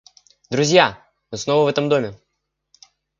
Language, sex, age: Russian, male, 19-29